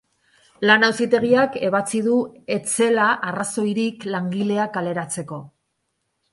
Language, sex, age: Basque, female, 50-59